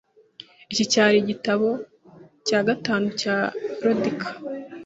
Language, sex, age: Kinyarwanda, female, 30-39